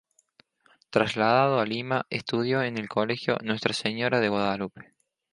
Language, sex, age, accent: Spanish, male, 19-29, Rioplatense: Argentina, Uruguay, este de Bolivia, Paraguay